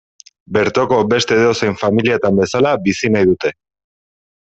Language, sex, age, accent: Basque, male, 30-39, Erdialdekoa edo Nafarra (Gipuzkoa, Nafarroa)